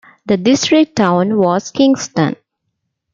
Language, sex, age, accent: English, female, 19-29, India and South Asia (India, Pakistan, Sri Lanka)